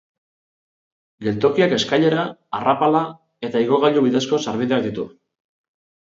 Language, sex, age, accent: Basque, male, 30-39, Mendebalekoa (Araba, Bizkaia, Gipuzkoako mendebaleko herri batzuk)